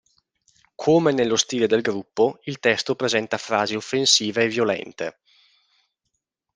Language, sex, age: Italian, male, 19-29